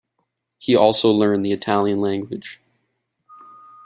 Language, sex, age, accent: English, male, 19-29, Canadian English